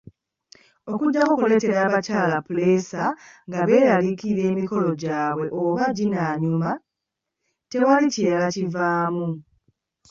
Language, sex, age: Ganda, female, 19-29